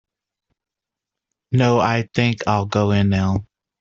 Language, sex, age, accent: English, male, 30-39, United States English